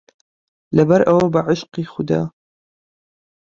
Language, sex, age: Central Kurdish, male, 19-29